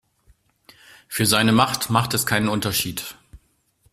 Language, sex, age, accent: German, male, 40-49, Deutschland Deutsch